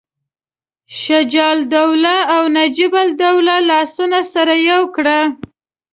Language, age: Pashto, 19-29